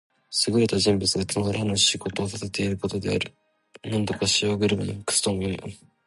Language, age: Japanese, 19-29